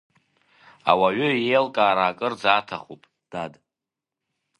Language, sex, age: Abkhazian, male, under 19